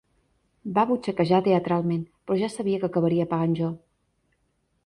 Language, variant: Catalan, Central